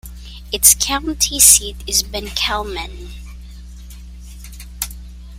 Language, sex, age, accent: English, female, 19-29, Filipino